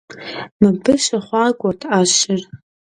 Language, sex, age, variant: Kabardian, female, under 19, Адыгэбзэ (Къэбэрдей, Кирил, псоми зэдай)